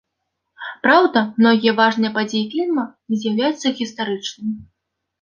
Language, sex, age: Belarusian, female, 19-29